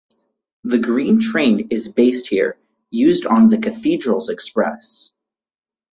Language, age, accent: English, 19-29, United States English